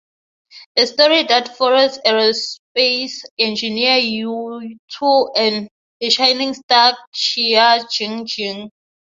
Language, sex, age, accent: English, female, 19-29, Southern African (South Africa, Zimbabwe, Namibia)